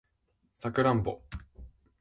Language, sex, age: Japanese, male, under 19